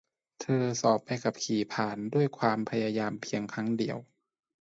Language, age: Thai, 19-29